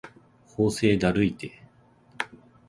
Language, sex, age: Japanese, male, 30-39